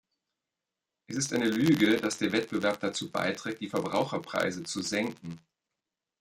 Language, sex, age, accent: German, male, 40-49, Deutschland Deutsch